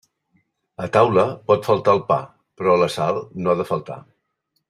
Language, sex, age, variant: Catalan, male, 60-69, Central